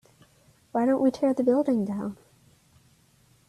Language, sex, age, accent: English, female, under 19, United States English